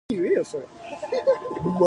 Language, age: Japanese, 19-29